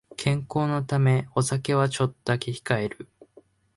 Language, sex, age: Japanese, male, 19-29